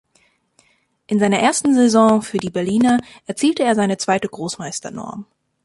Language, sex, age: German, female, 19-29